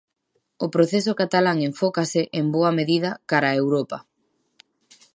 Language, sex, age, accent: Galician, female, 19-29, Normativo (estándar)